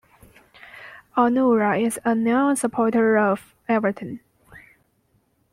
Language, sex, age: English, female, 19-29